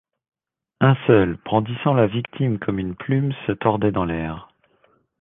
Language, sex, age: French, male, 30-39